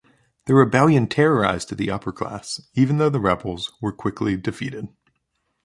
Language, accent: English, United States English